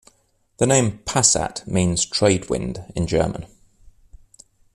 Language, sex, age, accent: English, male, 30-39, England English